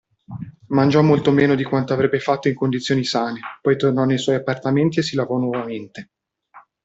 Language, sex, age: Italian, male, 30-39